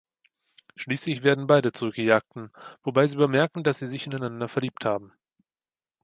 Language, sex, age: German, male, under 19